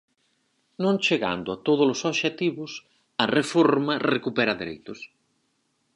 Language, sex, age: Galician, male, 40-49